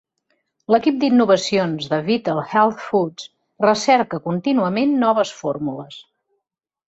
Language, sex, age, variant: Catalan, female, 40-49, Central